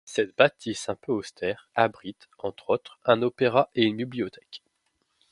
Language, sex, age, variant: French, male, 19-29, Français de métropole